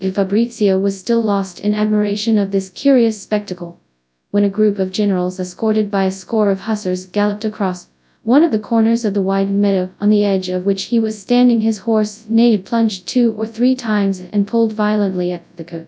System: TTS, FastPitch